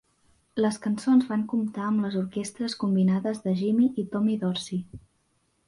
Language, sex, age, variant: Catalan, female, under 19, Central